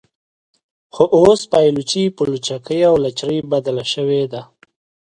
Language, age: Pashto, 19-29